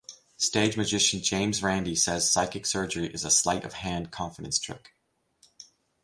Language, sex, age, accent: English, male, 50-59, United States English